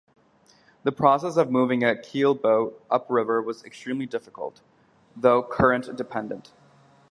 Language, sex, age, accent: English, male, 19-29, United States English